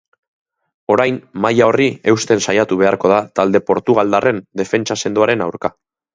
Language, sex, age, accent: Basque, male, 30-39, Mendebalekoa (Araba, Bizkaia, Gipuzkoako mendebaleko herri batzuk)